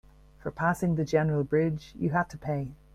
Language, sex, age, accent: English, female, 50-59, Irish English